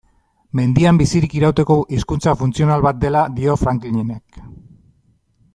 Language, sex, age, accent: Basque, male, 40-49, Mendebalekoa (Araba, Bizkaia, Gipuzkoako mendebaleko herri batzuk)